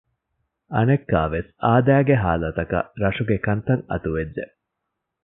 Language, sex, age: Divehi, male, 30-39